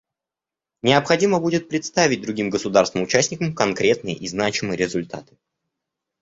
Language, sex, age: Russian, male, under 19